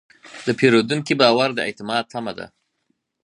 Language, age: Pashto, 40-49